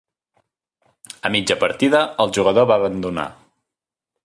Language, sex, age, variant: Catalan, male, 19-29, Central